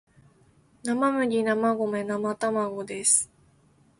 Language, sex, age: Japanese, female, 19-29